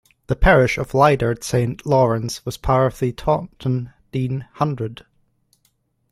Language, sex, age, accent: English, male, 19-29, England English